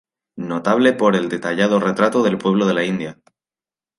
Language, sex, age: Spanish, male, 19-29